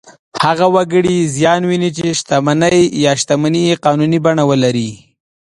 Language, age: Pashto, 19-29